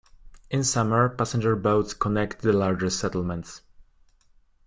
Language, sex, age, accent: English, male, under 19, United States English